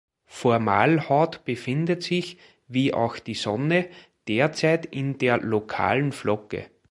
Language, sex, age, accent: German, male, 40-49, Österreichisches Deutsch